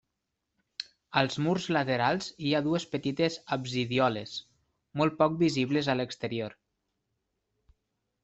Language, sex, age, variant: Catalan, male, 30-39, Nord-Occidental